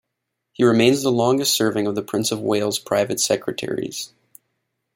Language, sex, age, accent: English, male, 19-29, Canadian English